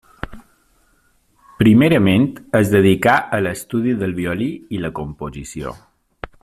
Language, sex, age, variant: Catalan, male, 40-49, Balear